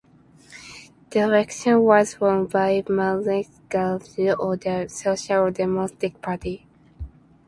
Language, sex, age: English, female, under 19